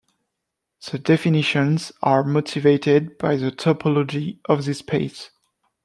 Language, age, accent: English, 19-29, United States English